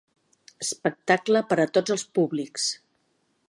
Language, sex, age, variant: Catalan, female, 50-59, Central